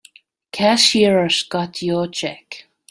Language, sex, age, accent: English, female, 19-29, England English